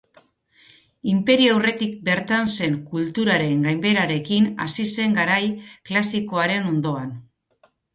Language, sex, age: Basque, female, 40-49